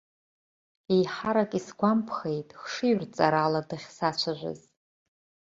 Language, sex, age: Abkhazian, female, 40-49